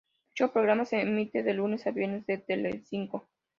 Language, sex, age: Spanish, female, 19-29